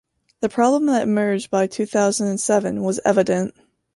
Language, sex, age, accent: English, female, under 19, United States English